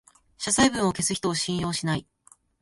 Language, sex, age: Japanese, male, 19-29